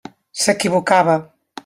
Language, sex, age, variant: Catalan, female, 50-59, Central